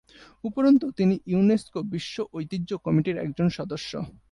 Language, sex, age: Bengali, male, 19-29